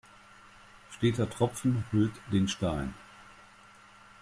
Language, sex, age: German, male, 60-69